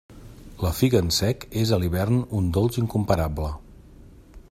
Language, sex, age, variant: Catalan, male, 40-49, Central